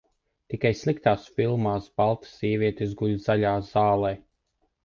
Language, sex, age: Latvian, male, 30-39